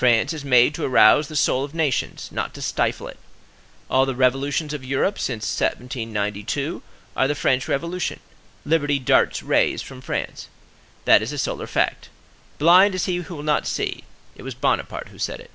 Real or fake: real